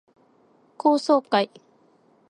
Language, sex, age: Japanese, female, 19-29